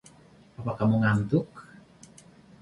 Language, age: Indonesian, 19-29